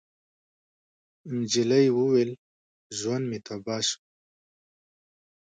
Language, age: Pashto, 19-29